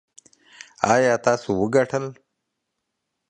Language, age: Pashto, 50-59